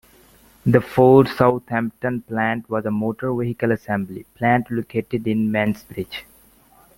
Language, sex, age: English, male, 19-29